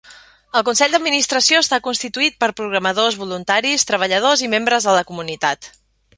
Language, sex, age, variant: Catalan, female, 40-49, Central